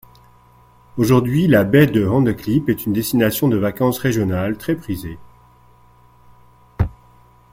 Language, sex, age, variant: French, male, 40-49, Français de métropole